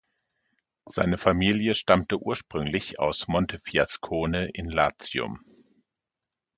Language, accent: German, Deutschland Deutsch